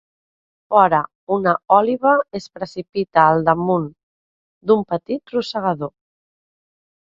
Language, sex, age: Catalan, female, 30-39